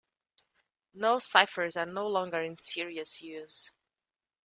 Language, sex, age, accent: English, female, 19-29, Welsh English